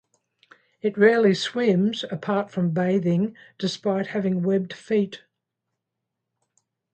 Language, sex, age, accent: English, female, 70-79, Australian English